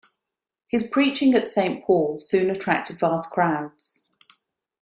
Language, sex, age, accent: English, female, 40-49, England English